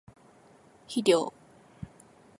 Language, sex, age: Japanese, female, 19-29